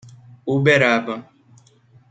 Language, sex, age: Portuguese, male, 30-39